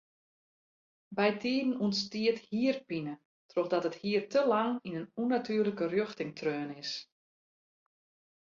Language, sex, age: Western Frisian, female, 40-49